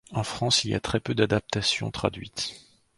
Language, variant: French, Français de métropole